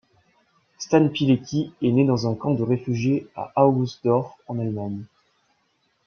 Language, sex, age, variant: French, male, 19-29, Français de métropole